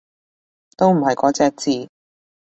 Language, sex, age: Cantonese, female, 19-29